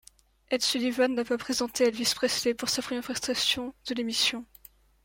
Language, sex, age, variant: French, female, 19-29, Français de métropole